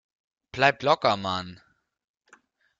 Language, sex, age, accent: German, male, under 19, Deutschland Deutsch